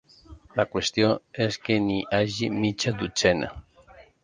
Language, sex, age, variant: Catalan, male, 40-49, Central